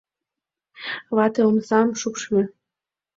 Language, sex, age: Mari, female, 19-29